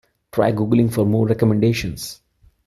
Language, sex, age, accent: English, male, 30-39, India and South Asia (India, Pakistan, Sri Lanka)